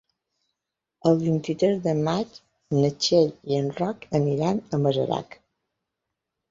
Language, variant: Catalan, Balear